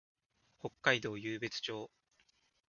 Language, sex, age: Japanese, male, 19-29